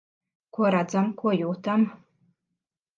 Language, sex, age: Latvian, female, 30-39